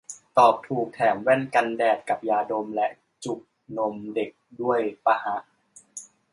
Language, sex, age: Thai, male, 19-29